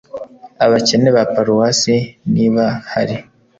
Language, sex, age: Kinyarwanda, male, 19-29